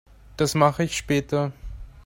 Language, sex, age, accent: German, male, 19-29, Österreichisches Deutsch